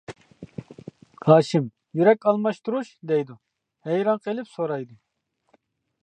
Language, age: Uyghur, 40-49